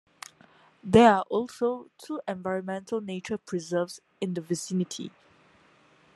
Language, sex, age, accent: English, female, 19-29, Singaporean English